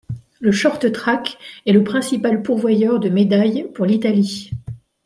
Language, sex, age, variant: French, female, 40-49, Français de métropole